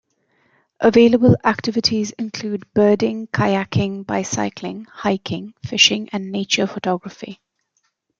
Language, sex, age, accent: English, female, 40-49, England English